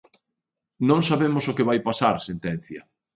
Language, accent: Galician, Central (gheada)